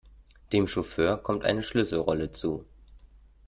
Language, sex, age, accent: German, male, 30-39, Deutschland Deutsch